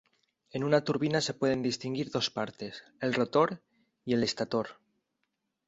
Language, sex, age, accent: Spanish, male, 19-29, España: Centro-Sur peninsular (Madrid, Toledo, Castilla-La Mancha)